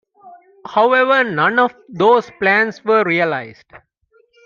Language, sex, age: English, male, 30-39